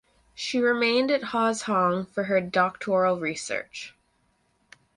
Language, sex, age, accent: English, female, 30-39, Canadian English